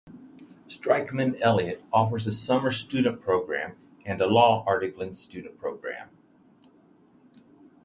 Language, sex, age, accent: English, male, 50-59, United States English